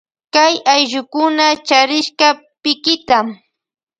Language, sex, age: Loja Highland Quichua, female, 19-29